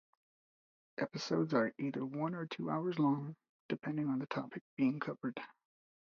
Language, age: English, 40-49